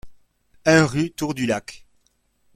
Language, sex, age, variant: French, male, 50-59, Français de métropole